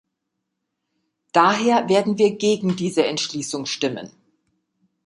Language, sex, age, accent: German, female, 50-59, Deutschland Deutsch